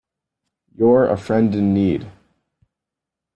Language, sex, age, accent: English, male, 19-29, United States English